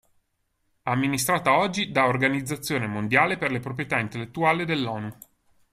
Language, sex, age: Italian, male, 30-39